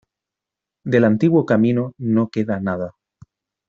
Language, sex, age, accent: Spanish, male, 30-39, España: Centro-Sur peninsular (Madrid, Toledo, Castilla-La Mancha)